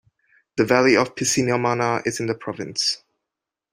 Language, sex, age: English, male, 30-39